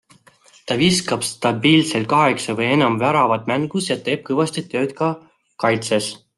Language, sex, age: Estonian, male, 19-29